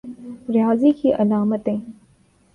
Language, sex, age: Urdu, female, 19-29